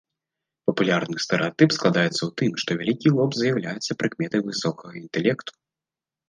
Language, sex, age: Belarusian, male, under 19